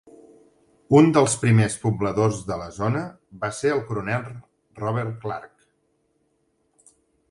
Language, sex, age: Catalan, male, 40-49